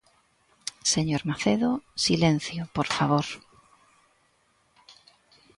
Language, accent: Galician, Central (gheada)